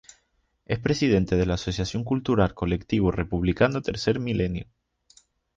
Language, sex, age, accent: Spanish, male, 19-29, España: Islas Canarias